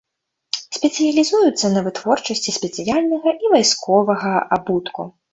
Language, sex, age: Belarusian, female, 19-29